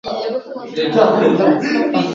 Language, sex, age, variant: Catalan, male, under 19, Alacantí